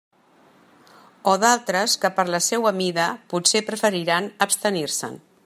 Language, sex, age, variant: Catalan, female, 60-69, Central